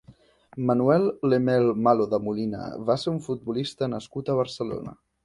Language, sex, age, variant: Catalan, male, 19-29, Central